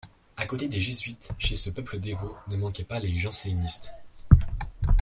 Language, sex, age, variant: French, male, under 19, Français de métropole